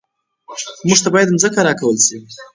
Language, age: Pashto, 19-29